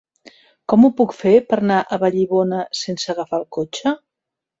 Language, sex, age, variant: Catalan, female, 50-59, Central